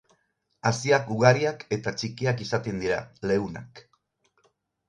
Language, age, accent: Basque, 60-69, Erdialdekoa edo Nafarra (Gipuzkoa, Nafarroa)